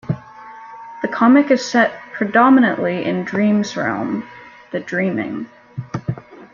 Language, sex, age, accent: English, female, 19-29, United States English